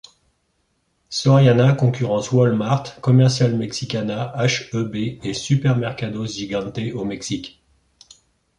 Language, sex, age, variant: French, male, 50-59, Français de métropole